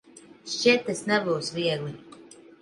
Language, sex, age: Latvian, female, 30-39